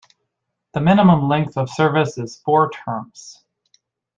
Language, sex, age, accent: English, male, 19-29, United States English